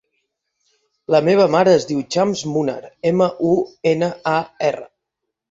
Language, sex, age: Catalan, male, 30-39